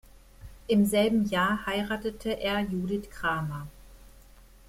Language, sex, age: German, female, 50-59